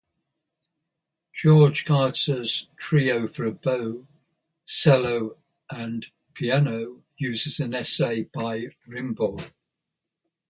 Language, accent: English, England English